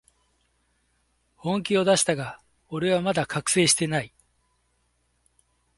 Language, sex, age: Japanese, male, 50-59